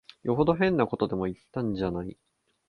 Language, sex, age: Japanese, male, 19-29